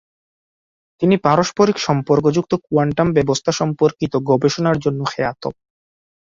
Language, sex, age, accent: Bengali, male, 19-29, fluent